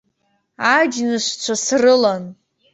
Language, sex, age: Abkhazian, female, under 19